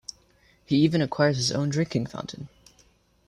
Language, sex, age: English, male, under 19